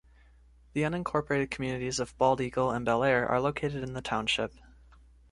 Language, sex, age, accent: English, male, 19-29, United States English